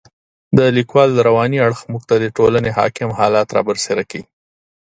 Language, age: Pashto, 30-39